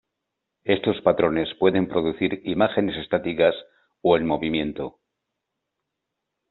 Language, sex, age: Spanish, male, 50-59